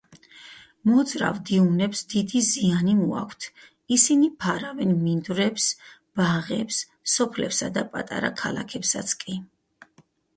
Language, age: Georgian, 40-49